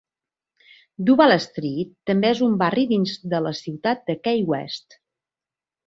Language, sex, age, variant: Catalan, female, 40-49, Central